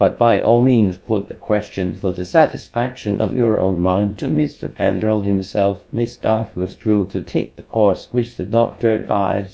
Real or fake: fake